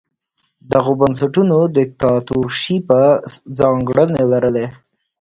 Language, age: Pashto, 40-49